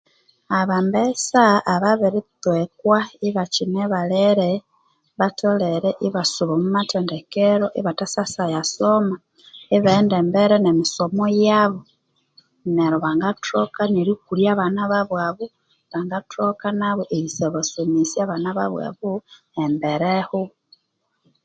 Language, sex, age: Konzo, female, 30-39